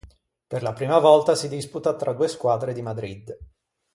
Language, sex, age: Italian, male, 30-39